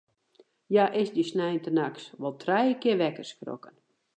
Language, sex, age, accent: Western Frisian, female, 60-69, Wâldfrysk